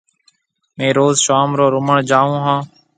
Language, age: Marwari (Pakistan), 40-49